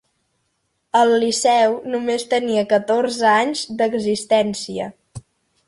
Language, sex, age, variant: Catalan, female, under 19, Central